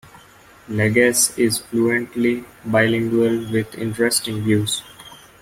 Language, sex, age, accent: English, male, 19-29, India and South Asia (India, Pakistan, Sri Lanka)